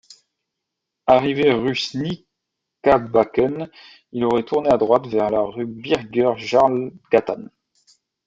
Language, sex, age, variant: French, male, 30-39, Français de métropole